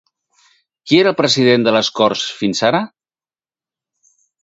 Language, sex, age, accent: Catalan, male, 50-59, Barcelonès